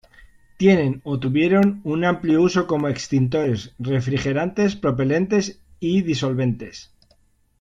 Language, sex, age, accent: Spanish, male, 40-49, España: Norte peninsular (Asturias, Castilla y León, Cantabria, País Vasco, Navarra, Aragón, La Rioja, Guadalajara, Cuenca)